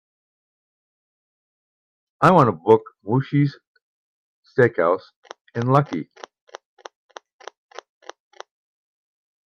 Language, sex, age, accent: English, female, 50-59, United States English